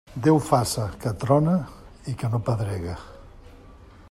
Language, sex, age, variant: Catalan, male, 60-69, Central